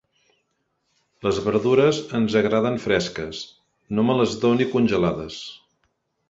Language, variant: Catalan, Central